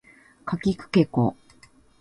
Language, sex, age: Japanese, female, 50-59